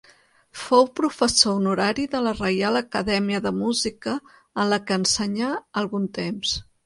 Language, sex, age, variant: Catalan, female, 40-49, Central